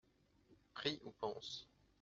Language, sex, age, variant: French, male, 30-39, Français de métropole